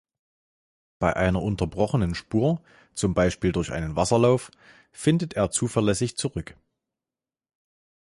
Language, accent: German, Deutschland Deutsch